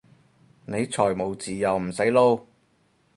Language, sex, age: Cantonese, male, 30-39